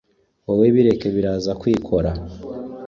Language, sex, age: Kinyarwanda, male, 19-29